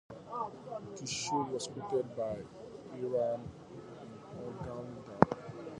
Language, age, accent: English, 30-39, England English